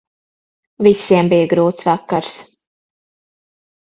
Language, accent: Latvian, Kurzeme